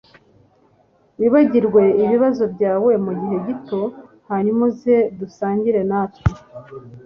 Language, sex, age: Kinyarwanda, female, 30-39